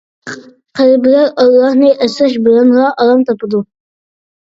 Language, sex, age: Uyghur, male, under 19